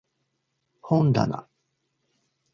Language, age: Japanese, 50-59